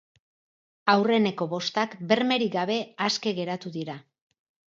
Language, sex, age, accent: Basque, female, 50-59, Erdialdekoa edo Nafarra (Gipuzkoa, Nafarroa)